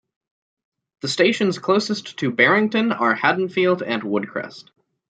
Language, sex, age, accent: English, male, under 19, United States English